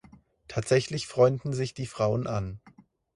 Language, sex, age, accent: German, male, 19-29, Deutschland Deutsch